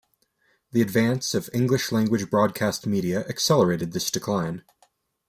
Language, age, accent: English, 19-29, United States English